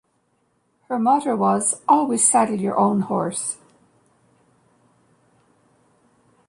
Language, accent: English, Canadian English